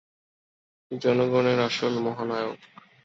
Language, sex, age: Bengali, male, 19-29